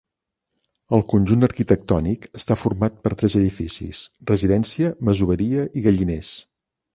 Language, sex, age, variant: Catalan, male, 50-59, Central